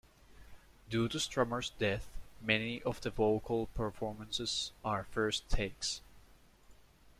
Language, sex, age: English, male, 19-29